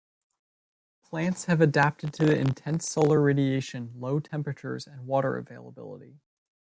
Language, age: English, 19-29